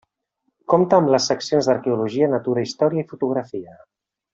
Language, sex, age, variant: Catalan, male, 40-49, Central